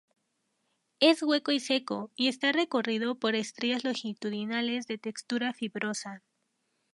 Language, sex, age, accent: Spanish, female, 19-29, México